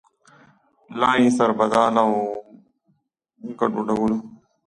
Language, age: Pashto, 19-29